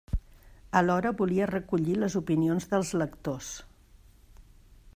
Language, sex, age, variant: Catalan, female, 50-59, Central